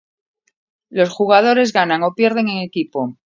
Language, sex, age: Spanish, female, 50-59